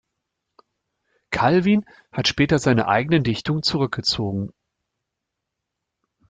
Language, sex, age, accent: German, male, 50-59, Deutschland Deutsch